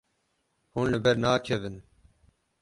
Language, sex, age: Kurdish, male, 30-39